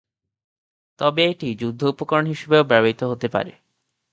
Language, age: Bengali, 19-29